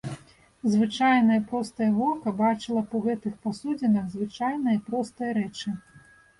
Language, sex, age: Belarusian, female, 30-39